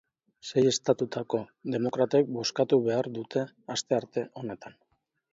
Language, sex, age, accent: Basque, male, 40-49, Mendebalekoa (Araba, Bizkaia, Gipuzkoako mendebaleko herri batzuk)